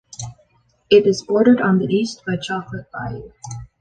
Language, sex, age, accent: English, female, 19-29, Canadian English